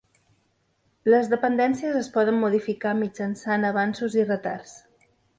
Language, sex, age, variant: Catalan, female, 40-49, Central